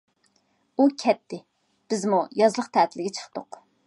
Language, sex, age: Uyghur, female, 30-39